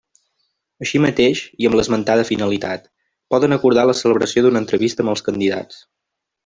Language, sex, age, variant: Catalan, male, 19-29, Central